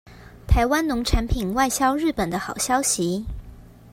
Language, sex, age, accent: Chinese, female, 19-29, 出生地：臺北市